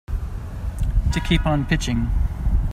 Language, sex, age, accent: English, male, 40-49, United States English